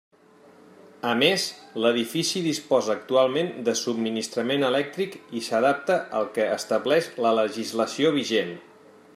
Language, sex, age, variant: Catalan, male, 40-49, Central